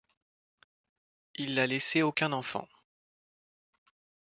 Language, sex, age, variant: French, male, 30-39, Français de métropole